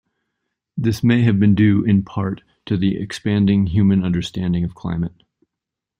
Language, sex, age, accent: English, male, 30-39, United States English